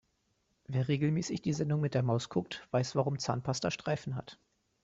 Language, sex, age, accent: German, male, 19-29, Deutschland Deutsch